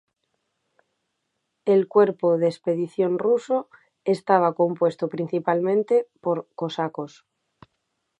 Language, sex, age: Spanish, female, 30-39